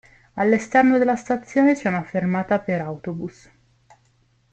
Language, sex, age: Italian, female, 19-29